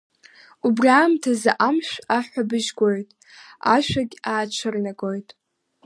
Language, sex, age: Abkhazian, female, under 19